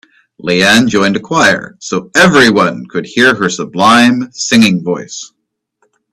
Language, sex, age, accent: English, male, 40-49, United States English